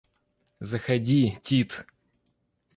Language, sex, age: Russian, male, 30-39